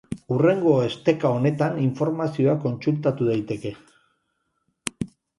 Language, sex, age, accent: Basque, male, 50-59, Erdialdekoa edo Nafarra (Gipuzkoa, Nafarroa)